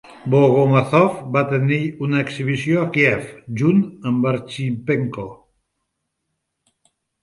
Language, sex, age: Catalan, male, 60-69